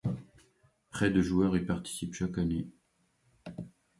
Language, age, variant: French, 40-49, Français de métropole